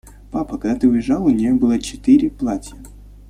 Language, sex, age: Russian, male, 19-29